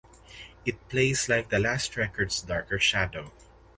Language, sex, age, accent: English, male, under 19, Filipino